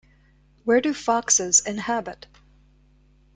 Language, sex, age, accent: English, female, 50-59, United States English